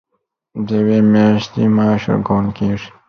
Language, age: Pashto, under 19